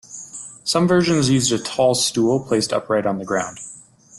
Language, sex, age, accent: English, male, 19-29, United States English